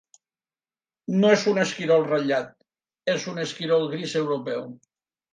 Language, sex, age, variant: Catalan, male, 60-69, Nord-Occidental